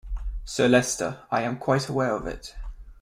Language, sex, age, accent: English, male, 19-29, England English